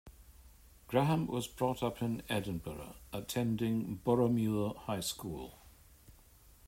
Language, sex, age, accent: English, male, 60-69, England English